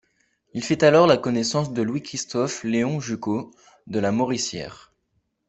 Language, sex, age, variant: French, male, 19-29, Français de métropole